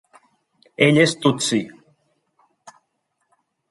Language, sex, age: Catalan, male, 40-49